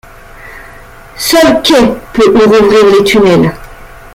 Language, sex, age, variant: French, female, 50-59, Français de métropole